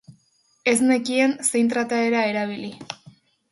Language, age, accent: Basque, under 19, Mendebalekoa (Araba, Bizkaia, Gipuzkoako mendebaleko herri batzuk)